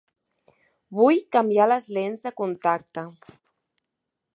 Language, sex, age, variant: Catalan, female, 19-29, Central